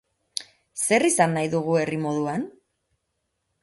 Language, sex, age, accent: Basque, female, 30-39, Erdialdekoa edo Nafarra (Gipuzkoa, Nafarroa)